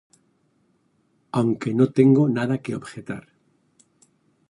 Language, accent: Spanish, España: Centro-Sur peninsular (Madrid, Toledo, Castilla-La Mancha)